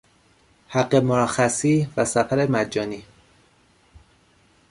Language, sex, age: Persian, male, 19-29